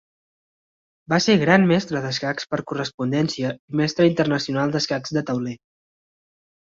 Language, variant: Catalan, Central